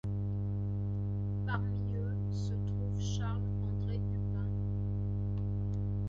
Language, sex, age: French, female, 60-69